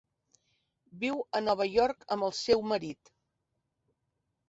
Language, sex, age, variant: Catalan, female, 50-59, Central